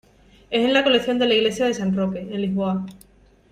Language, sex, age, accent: Spanish, female, 30-39, España: Sur peninsular (Andalucia, Extremadura, Murcia)